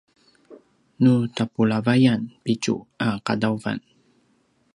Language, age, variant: Paiwan, 30-39, pinayuanan a kinaikacedasan (東排灣語)